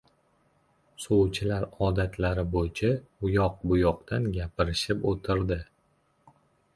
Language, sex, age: Uzbek, male, 19-29